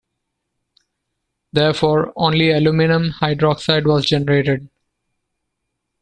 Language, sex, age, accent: English, male, 40-49, India and South Asia (India, Pakistan, Sri Lanka)